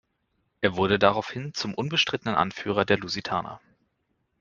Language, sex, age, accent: German, male, 30-39, Deutschland Deutsch